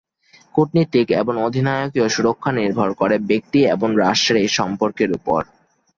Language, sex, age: Bengali, male, 19-29